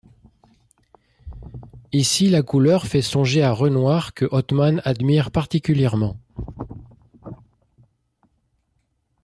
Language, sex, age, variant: French, male, 50-59, Français de métropole